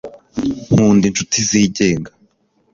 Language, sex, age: Kinyarwanda, male, 19-29